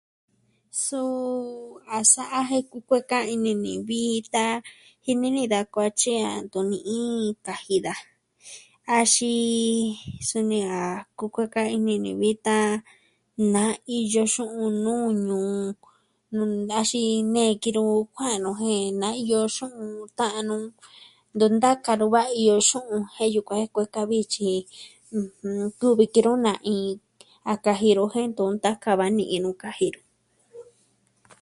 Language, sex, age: Southwestern Tlaxiaco Mixtec, female, 19-29